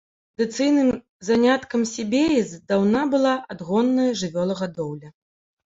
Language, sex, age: Belarusian, female, 30-39